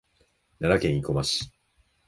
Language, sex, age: Japanese, male, 19-29